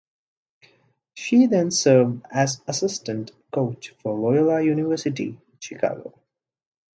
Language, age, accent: English, 19-29, India and South Asia (India, Pakistan, Sri Lanka)